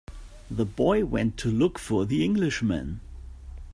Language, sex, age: English, male, 40-49